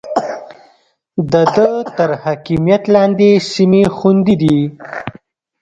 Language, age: Pashto, 30-39